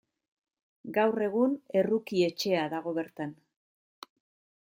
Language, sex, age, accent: Basque, female, 40-49, Mendebalekoa (Araba, Bizkaia, Gipuzkoako mendebaleko herri batzuk)